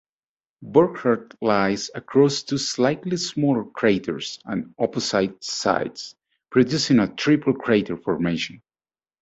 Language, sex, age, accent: English, male, 40-49, United States English